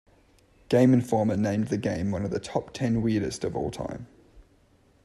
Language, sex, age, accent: English, male, 19-29, Australian English